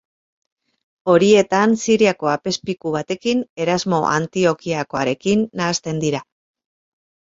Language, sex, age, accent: Basque, female, 50-59, Mendebalekoa (Araba, Bizkaia, Gipuzkoako mendebaleko herri batzuk)